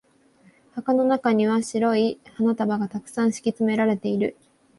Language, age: Japanese, 19-29